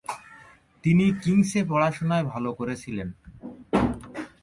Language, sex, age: Bengali, male, 19-29